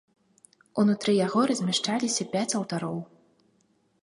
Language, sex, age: Belarusian, female, 19-29